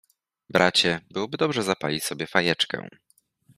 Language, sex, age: Polish, male, 19-29